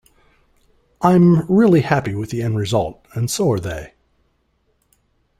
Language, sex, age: English, male, 40-49